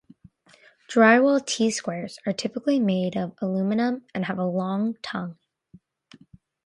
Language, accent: English, United States English